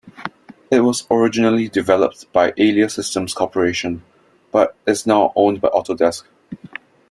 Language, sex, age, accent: English, male, 19-29, Singaporean English